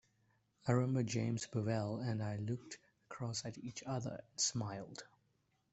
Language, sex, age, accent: English, male, 30-39, Southern African (South Africa, Zimbabwe, Namibia)